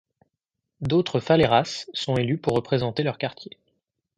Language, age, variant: French, 19-29, Français de métropole